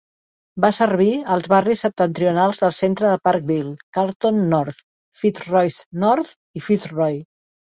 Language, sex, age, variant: Catalan, female, 60-69, Central